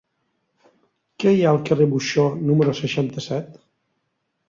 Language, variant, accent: Catalan, Balear, balear